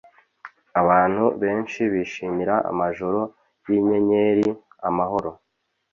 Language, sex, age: Kinyarwanda, male, 30-39